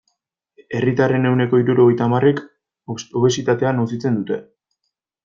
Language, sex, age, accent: Basque, male, 19-29, Erdialdekoa edo Nafarra (Gipuzkoa, Nafarroa)